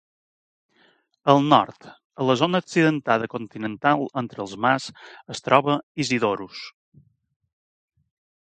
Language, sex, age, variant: Catalan, male, 40-49, Balear